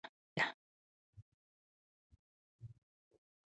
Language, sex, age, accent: Spanish, female, 30-39, México